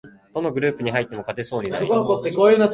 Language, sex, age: Japanese, male, under 19